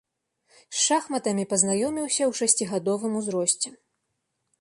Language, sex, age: Belarusian, female, 19-29